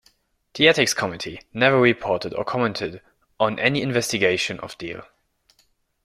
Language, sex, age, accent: English, male, 19-29, England English